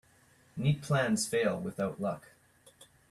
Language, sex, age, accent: English, male, 30-39, Canadian English